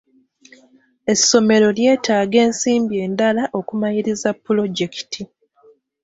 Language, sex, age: Ganda, female, 19-29